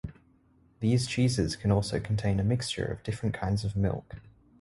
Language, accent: English, Australian English